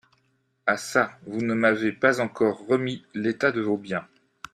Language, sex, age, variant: French, male, 50-59, Français de métropole